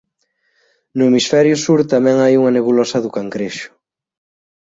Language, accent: Galician, Atlántico (seseo e gheada)